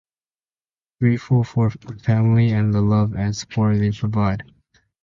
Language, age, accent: English, under 19, United States English